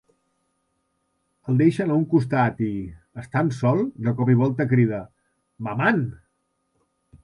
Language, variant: Catalan, Central